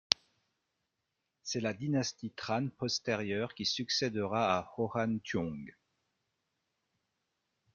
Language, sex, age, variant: French, male, 40-49, Français de métropole